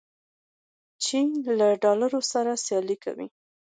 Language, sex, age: Pashto, female, 19-29